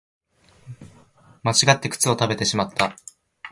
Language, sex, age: Japanese, male, 19-29